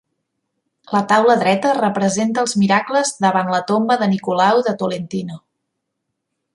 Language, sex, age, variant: Catalan, female, 40-49, Central